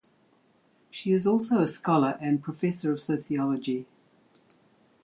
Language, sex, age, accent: English, female, 70-79, New Zealand English